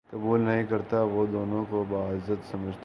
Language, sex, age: Urdu, male, 19-29